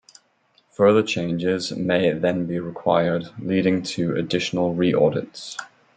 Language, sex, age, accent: English, male, 30-39, England English